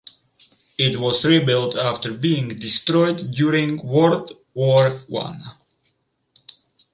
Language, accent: English, United States English; England English